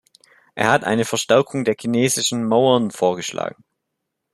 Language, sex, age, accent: German, male, under 19, Deutschland Deutsch